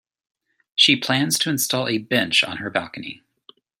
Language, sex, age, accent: English, male, 30-39, United States English